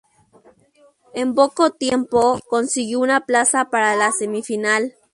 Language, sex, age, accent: Spanish, female, under 19, México